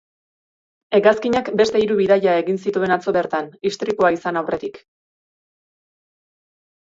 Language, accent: Basque, Erdialdekoa edo Nafarra (Gipuzkoa, Nafarroa)